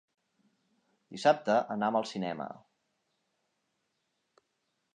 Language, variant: Catalan, Central